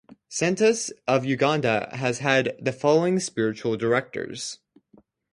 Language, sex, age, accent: English, male, under 19, United States English